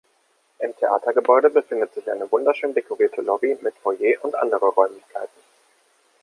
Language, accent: German, Deutschland Deutsch